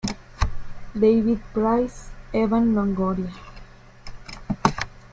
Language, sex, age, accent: Spanish, female, 19-29, México